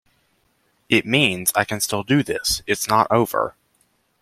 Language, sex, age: English, male, under 19